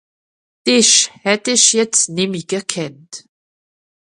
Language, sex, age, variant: Swiss German, female, 60-69, Nordniederàlemmànisch (Rishoffe, Zàwere, Bùsswìller, Hawenau, Brüemt, Stroossbùri, Molse, Dàmbàch, Schlettstàtt, Pfàlzbùri usw.)